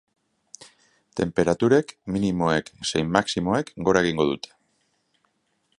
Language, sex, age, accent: Basque, male, 40-49, Mendebalekoa (Araba, Bizkaia, Gipuzkoako mendebaleko herri batzuk)